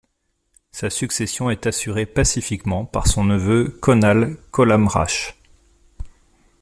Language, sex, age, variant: French, male, 40-49, Français de métropole